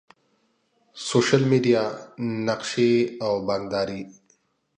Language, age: Pashto, 30-39